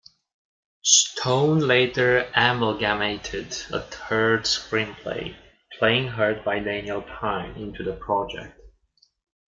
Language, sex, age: English, male, 19-29